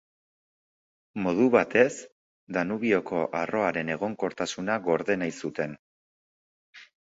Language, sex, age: Basque, male, 19-29